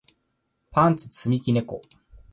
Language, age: Japanese, 19-29